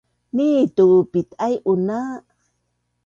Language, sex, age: Bunun, female, 60-69